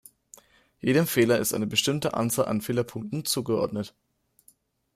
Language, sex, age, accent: German, male, under 19, Deutschland Deutsch